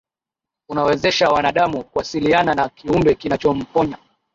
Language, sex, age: Swahili, male, 19-29